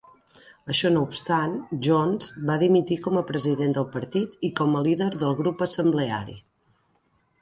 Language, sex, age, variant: Catalan, female, 40-49, Central